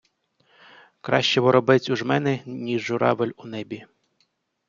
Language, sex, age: Ukrainian, male, 40-49